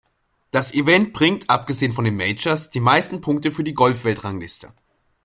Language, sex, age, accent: German, male, under 19, Deutschland Deutsch